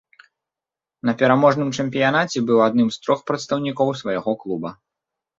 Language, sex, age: Belarusian, male, 30-39